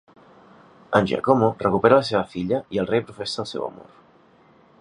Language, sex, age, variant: Catalan, male, 19-29, Central